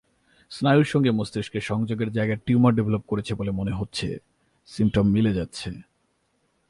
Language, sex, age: Bengali, male, 19-29